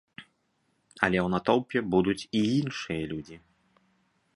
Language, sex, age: Belarusian, male, 30-39